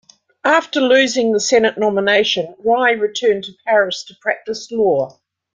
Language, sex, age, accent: English, female, 60-69, New Zealand English